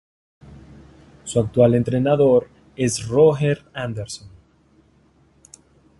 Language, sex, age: Spanish, male, 19-29